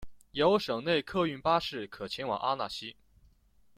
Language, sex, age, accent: Chinese, male, under 19, 出生地：湖北省